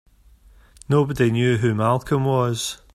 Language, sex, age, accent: English, male, 40-49, Scottish English